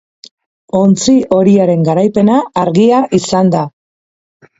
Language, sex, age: Basque, female, 40-49